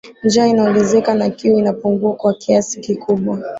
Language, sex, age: Swahili, female, 19-29